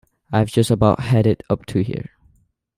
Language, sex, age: English, male, under 19